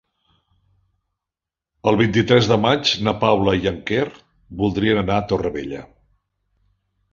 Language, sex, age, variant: Catalan, male, 60-69, Central